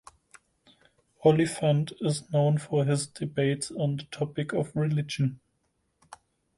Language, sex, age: English, male, 30-39